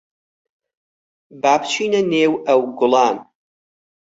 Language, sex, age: Central Kurdish, male, 30-39